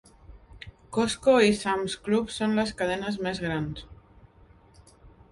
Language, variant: Catalan, Central